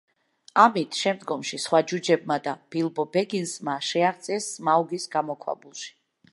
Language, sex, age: Georgian, female, 40-49